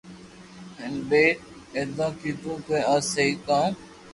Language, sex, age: Loarki, female, under 19